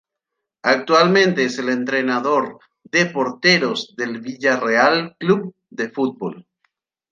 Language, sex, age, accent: Spanish, male, 40-49, Rioplatense: Argentina, Uruguay, este de Bolivia, Paraguay